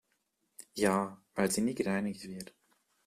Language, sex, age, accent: German, male, 19-29, Deutschland Deutsch